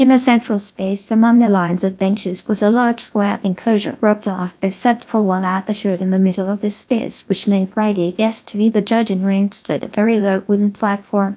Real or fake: fake